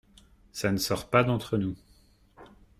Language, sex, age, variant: French, male, 30-39, Français de métropole